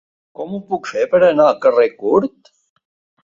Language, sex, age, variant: Catalan, male, 60-69, Central